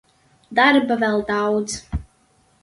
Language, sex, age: Latvian, female, under 19